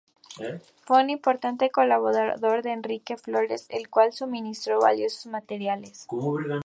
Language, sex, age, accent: Spanish, female, 19-29, México